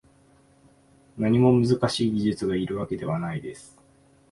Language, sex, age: Japanese, male, 19-29